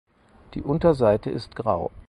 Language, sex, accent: German, male, Deutschland Deutsch